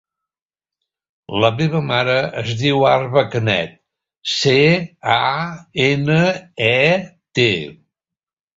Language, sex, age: Catalan, male, 70-79